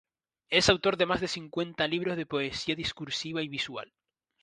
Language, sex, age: Spanish, male, 19-29